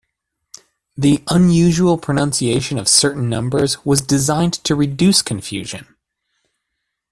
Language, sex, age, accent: English, male, 30-39, United States English